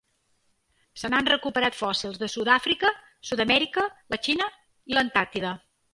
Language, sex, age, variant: Catalan, female, 50-59, Central